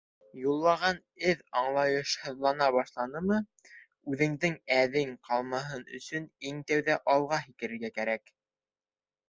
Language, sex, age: Bashkir, male, under 19